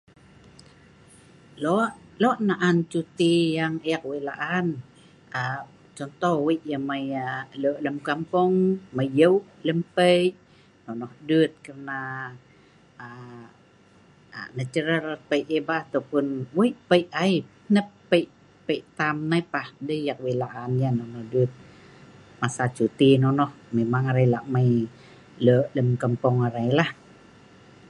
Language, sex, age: Sa'ban, female, 50-59